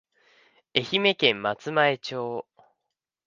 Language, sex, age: Japanese, male, 19-29